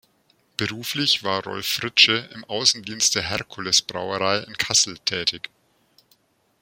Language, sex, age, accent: German, male, 40-49, Deutschland Deutsch